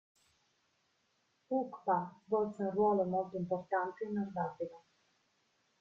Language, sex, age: Italian, female, 19-29